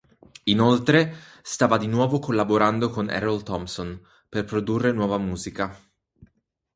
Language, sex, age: Italian, male, 30-39